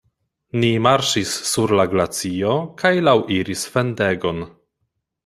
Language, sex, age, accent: Esperanto, male, 30-39, Internacia